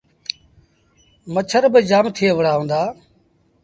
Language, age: Sindhi Bhil, 40-49